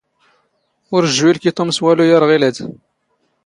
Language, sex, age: Standard Moroccan Tamazight, male, 30-39